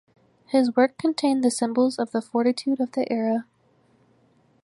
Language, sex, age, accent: English, female, 19-29, United States English